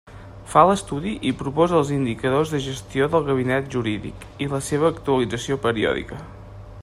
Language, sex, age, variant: Catalan, male, 30-39, Nord-Occidental